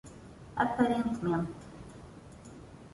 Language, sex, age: Portuguese, female, 30-39